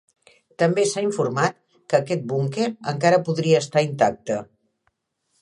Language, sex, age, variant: Catalan, female, 60-69, Central